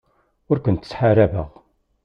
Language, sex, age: Kabyle, male, 40-49